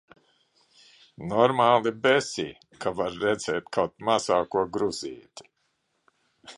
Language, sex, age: Latvian, male, 70-79